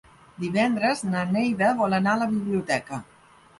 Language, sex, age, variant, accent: Catalan, female, 50-59, Nord-Occidental, Empordanès